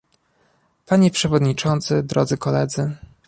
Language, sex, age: Polish, male, 19-29